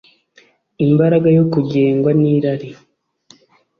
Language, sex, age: Kinyarwanda, male, 30-39